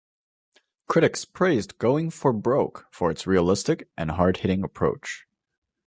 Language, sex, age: English, male, 19-29